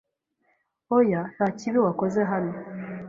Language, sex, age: Kinyarwanda, female, 19-29